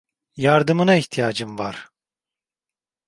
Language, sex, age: Turkish, male, 30-39